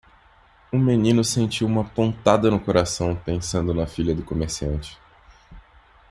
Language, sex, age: Portuguese, male, 19-29